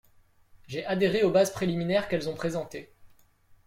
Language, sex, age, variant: French, male, 19-29, Français de métropole